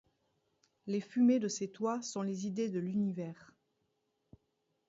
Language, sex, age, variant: French, female, 40-49, Français de métropole